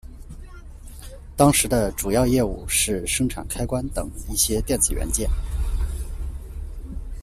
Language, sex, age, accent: Chinese, male, 30-39, 出生地：江苏省